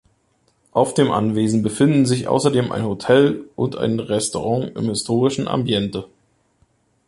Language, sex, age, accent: German, male, 30-39, Deutschland Deutsch